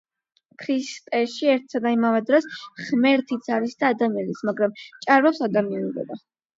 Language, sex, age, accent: Georgian, male, under 19, ჩვეულებრივი